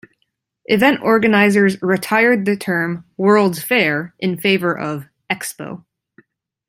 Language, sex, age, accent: English, female, 19-29, United States English